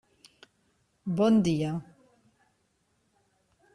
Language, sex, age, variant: Catalan, female, 50-59, Central